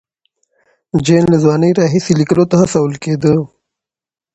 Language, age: Pashto, 19-29